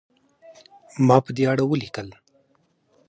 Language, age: Pashto, 19-29